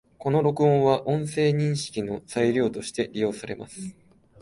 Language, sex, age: Japanese, male, 19-29